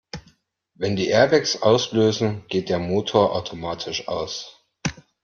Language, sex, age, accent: German, male, 30-39, Deutschland Deutsch